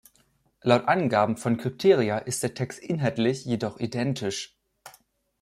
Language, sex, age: German, male, 19-29